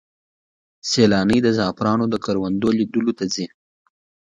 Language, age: Pashto, 19-29